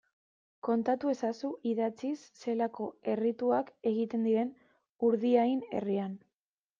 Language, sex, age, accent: Basque, female, 19-29, Mendebalekoa (Araba, Bizkaia, Gipuzkoako mendebaleko herri batzuk)